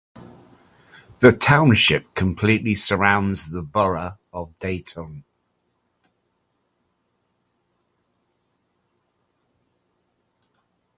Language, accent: English, England English